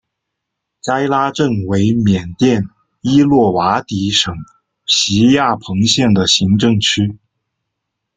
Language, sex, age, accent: Chinese, male, 19-29, 出生地：四川省